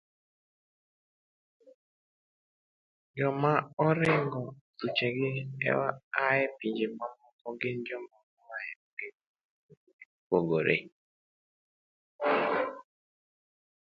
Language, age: Luo (Kenya and Tanzania), 19-29